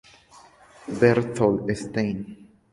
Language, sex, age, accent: Spanish, male, 19-29, México